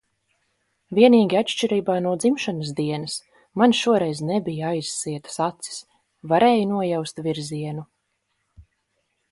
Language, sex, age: Latvian, female, 30-39